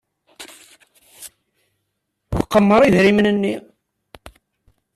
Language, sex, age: Kabyle, male, 40-49